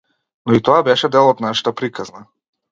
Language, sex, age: Macedonian, male, 19-29